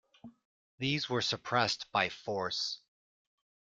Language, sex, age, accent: English, male, 50-59, United States English